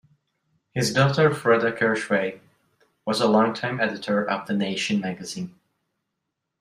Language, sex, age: English, male, 30-39